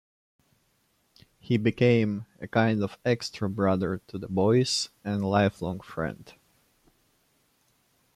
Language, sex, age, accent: English, male, 19-29, England English